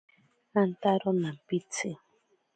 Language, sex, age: Ashéninka Perené, female, 19-29